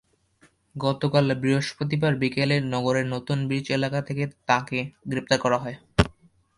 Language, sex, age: Bengali, male, under 19